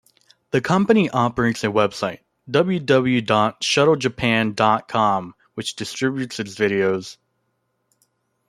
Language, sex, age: English, male, under 19